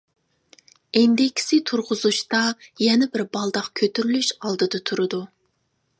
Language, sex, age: Uyghur, female, 30-39